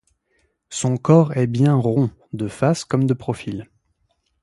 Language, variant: French, Français de métropole